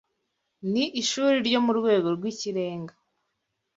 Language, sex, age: Kinyarwanda, female, 19-29